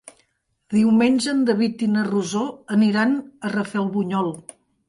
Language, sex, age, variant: Catalan, female, 60-69, Central